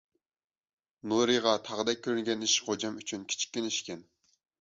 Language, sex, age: Uyghur, male, 19-29